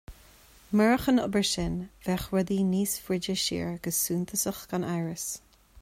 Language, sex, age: Irish, female, 40-49